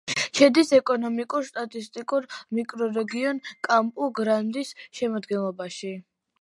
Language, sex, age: Georgian, female, under 19